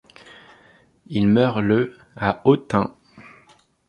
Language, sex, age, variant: French, male, 30-39, Français de métropole